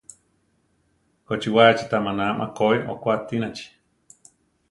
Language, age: Central Tarahumara, 30-39